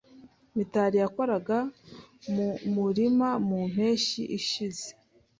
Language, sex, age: Kinyarwanda, female, 19-29